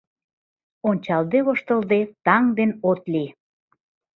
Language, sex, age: Mari, female, 40-49